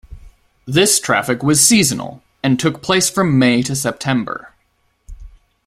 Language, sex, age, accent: English, male, 19-29, United States English